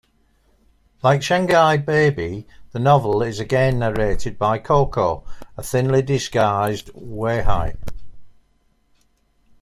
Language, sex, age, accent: English, male, 60-69, England English